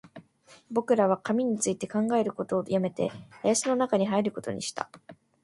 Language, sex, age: Japanese, female, 19-29